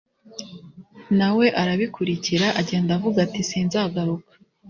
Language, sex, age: Kinyarwanda, female, 19-29